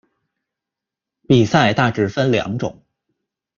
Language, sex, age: Chinese, male, 19-29